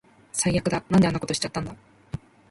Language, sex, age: Japanese, female, 19-29